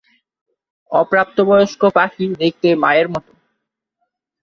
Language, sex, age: Bengali, male, 19-29